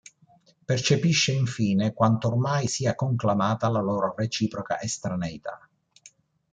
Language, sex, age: Italian, male, 60-69